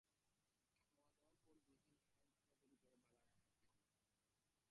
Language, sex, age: Bengali, male, under 19